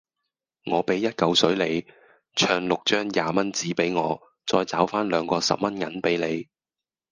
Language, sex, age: Cantonese, male, 30-39